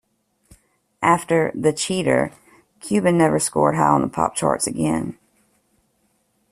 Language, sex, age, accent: English, female, 30-39, United States English